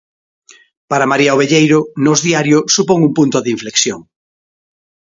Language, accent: Galician, Normativo (estándar)